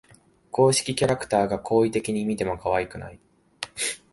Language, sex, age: Japanese, male, 19-29